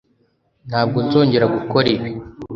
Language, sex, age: Kinyarwanda, male, under 19